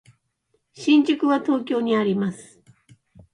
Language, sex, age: Japanese, female, 60-69